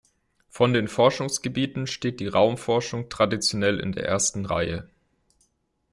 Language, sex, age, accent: German, male, 19-29, Deutschland Deutsch